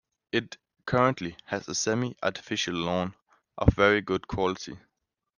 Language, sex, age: English, male, under 19